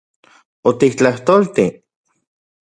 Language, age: Central Puebla Nahuatl, 30-39